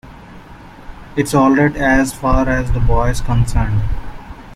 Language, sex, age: English, male, 19-29